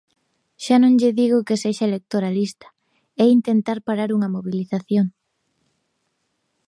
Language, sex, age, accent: Galician, female, 30-39, Normativo (estándar)